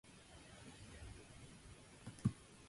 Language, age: English, 19-29